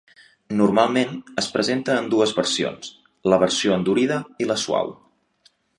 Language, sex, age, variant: Catalan, male, 19-29, Central